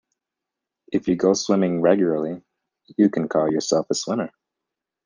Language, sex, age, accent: English, male, 30-39, United States English